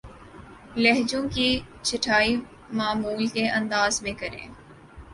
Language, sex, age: Urdu, female, 19-29